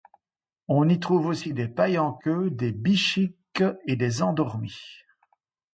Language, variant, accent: French, Français d'Europe, Français de Belgique